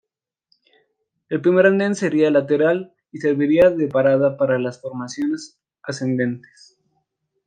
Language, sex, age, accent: Spanish, male, 19-29, Andino-Pacífico: Colombia, Perú, Ecuador, oeste de Bolivia y Venezuela andina